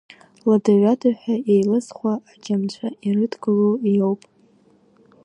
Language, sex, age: Abkhazian, female, under 19